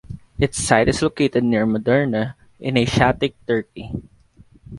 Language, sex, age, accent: English, male, 19-29, Filipino